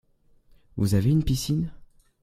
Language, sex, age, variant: French, male, under 19, Français de métropole